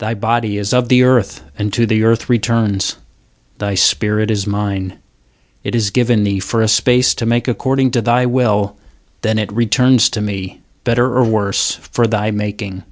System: none